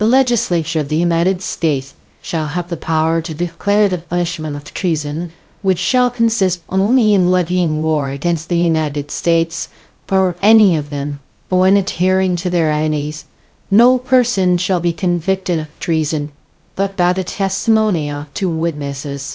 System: TTS, VITS